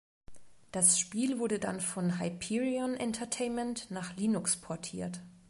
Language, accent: German, Deutschland Deutsch